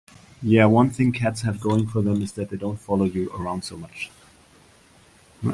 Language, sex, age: English, male, 30-39